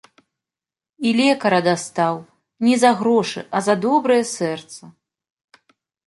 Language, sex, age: Belarusian, female, 30-39